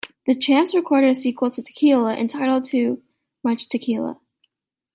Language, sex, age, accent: English, female, under 19, United States English